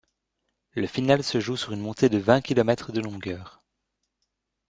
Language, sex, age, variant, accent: French, male, 19-29, Français d'Europe, Français de Belgique